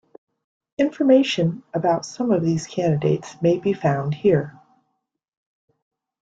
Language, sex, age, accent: English, female, 50-59, United States English